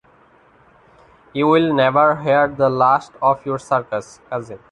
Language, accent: English, India and South Asia (India, Pakistan, Sri Lanka)